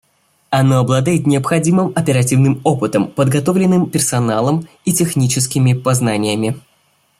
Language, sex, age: Russian, male, under 19